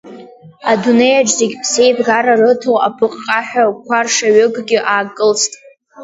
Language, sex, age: Abkhazian, female, under 19